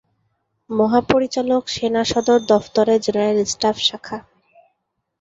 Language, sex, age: Bengali, female, 19-29